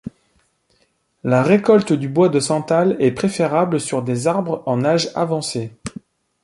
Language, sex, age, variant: French, male, 40-49, Français de métropole